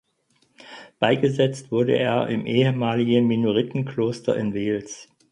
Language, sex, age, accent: German, male, 50-59, Deutschland Deutsch